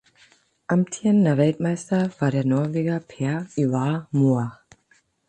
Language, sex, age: German, female, 40-49